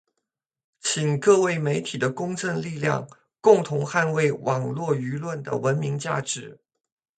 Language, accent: Chinese, 出生地：湖南省